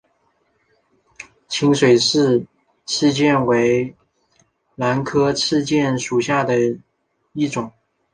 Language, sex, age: Chinese, male, under 19